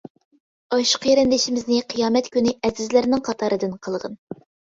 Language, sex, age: Uyghur, female, under 19